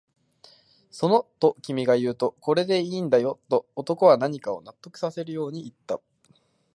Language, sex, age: Japanese, male, 19-29